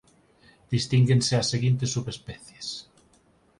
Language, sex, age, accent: Galician, male, 40-49, Normativo (estándar)